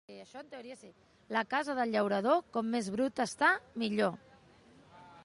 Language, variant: Catalan, Central